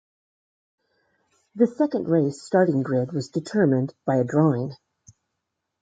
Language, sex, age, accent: English, female, 50-59, United States English